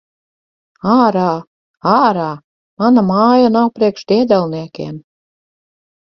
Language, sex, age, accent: Latvian, female, 50-59, Riga